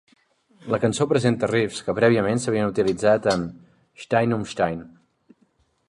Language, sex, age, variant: Catalan, male, 30-39, Central